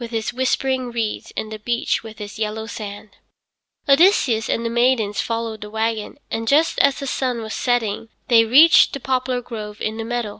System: none